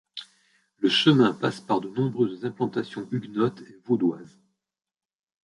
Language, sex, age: French, male, 60-69